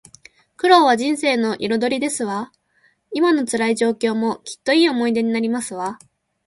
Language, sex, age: Japanese, female, 19-29